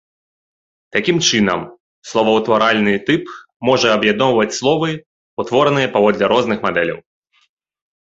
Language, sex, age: Belarusian, male, 19-29